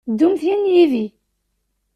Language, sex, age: Kabyle, female, 19-29